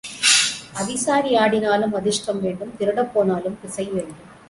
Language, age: Tamil, 50-59